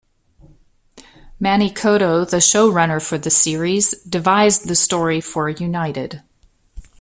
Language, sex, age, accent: English, female, 50-59, United States English